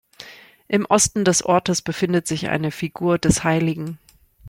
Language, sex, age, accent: German, female, 40-49, Deutschland Deutsch